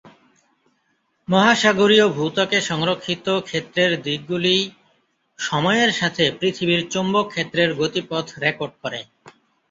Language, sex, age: Bengali, male, 30-39